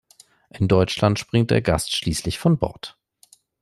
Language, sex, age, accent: German, male, 19-29, Deutschland Deutsch